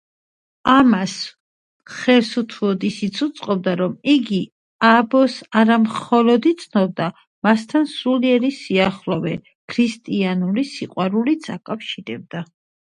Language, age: Georgian, 40-49